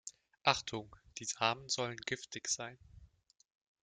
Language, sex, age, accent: German, male, 19-29, Deutschland Deutsch